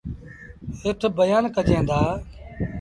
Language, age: Sindhi Bhil, 40-49